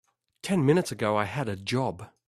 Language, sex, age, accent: English, male, 50-59, Australian English